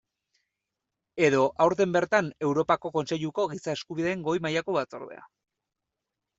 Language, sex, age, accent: Basque, male, 30-39, Erdialdekoa edo Nafarra (Gipuzkoa, Nafarroa)